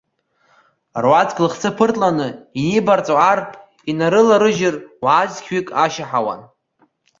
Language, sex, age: Abkhazian, male, under 19